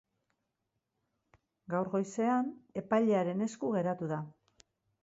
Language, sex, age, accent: Basque, female, 50-59, Mendebalekoa (Araba, Bizkaia, Gipuzkoako mendebaleko herri batzuk)